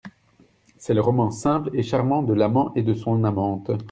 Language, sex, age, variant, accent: French, male, 30-39, Français d'Europe, Français de Belgique